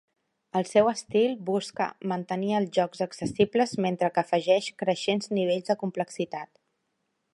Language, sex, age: Catalan, female, 40-49